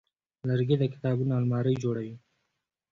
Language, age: Pashto, 19-29